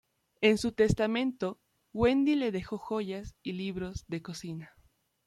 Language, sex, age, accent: Spanish, female, under 19, Andino-Pacífico: Colombia, Perú, Ecuador, oeste de Bolivia y Venezuela andina